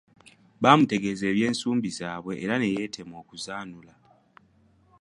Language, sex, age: Ganda, male, 19-29